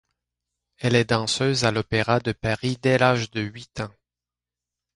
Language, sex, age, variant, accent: French, male, 50-59, Français d'Amérique du Nord, Français du Canada